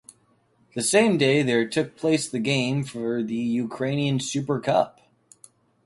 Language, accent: English, United States English